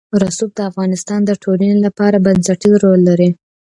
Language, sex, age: Pashto, female, 19-29